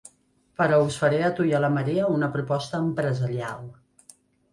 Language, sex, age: Catalan, female, 30-39